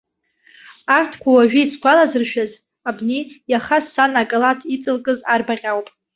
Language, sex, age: Abkhazian, female, under 19